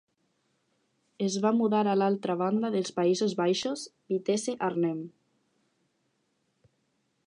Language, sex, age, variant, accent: Catalan, female, under 19, Alacantí, valencià